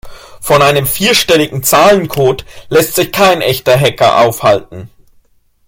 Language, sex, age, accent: German, male, 19-29, Deutschland Deutsch